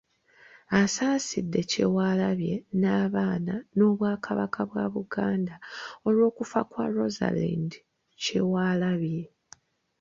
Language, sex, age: Ganda, female, 30-39